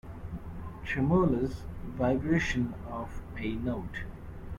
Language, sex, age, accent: English, male, 19-29, India and South Asia (India, Pakistan, Sri Lanka)